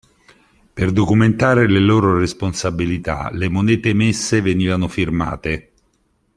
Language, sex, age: Italian, male, 50-59